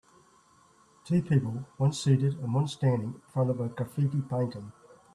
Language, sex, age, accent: English, male, 60-69, Australian English